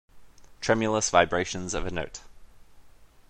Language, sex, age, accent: English, male, 30-39, Australian English